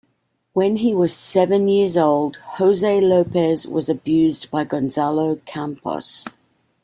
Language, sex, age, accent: English, female, 60-69, United States English